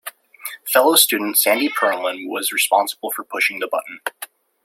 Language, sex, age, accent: English, male, 19-29, United States English